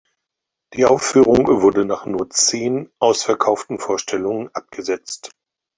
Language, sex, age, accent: German, male, 50-59, Deutschland Deutsch